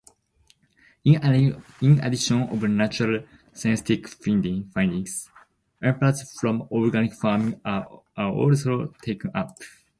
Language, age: English, 19-29